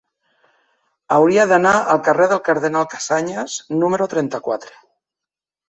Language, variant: Catalan, Nord-Occidental